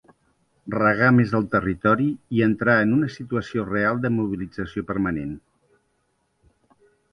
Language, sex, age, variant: Catalan, male, 50-59, Central